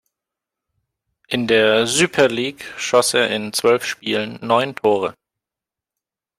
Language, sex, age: German, male, 30-39